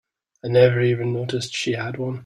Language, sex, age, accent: English, male, 30-39, Scottish English